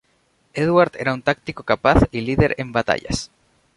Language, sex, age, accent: Spanish, male, 19-29, España: Islas Canarias